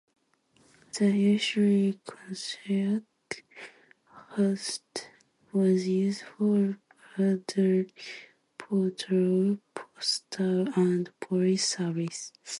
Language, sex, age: English, female, 19-29